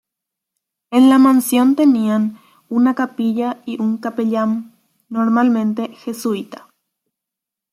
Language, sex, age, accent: Spanish, female, under 19, Rioplatense: Argentina, Uruguay, este de Bolivia, Paraguay